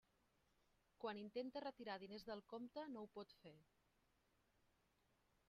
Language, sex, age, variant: Catalan, female, 40-49, Septentrional